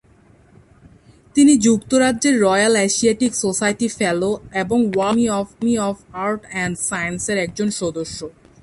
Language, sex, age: Bengali, female, 19-29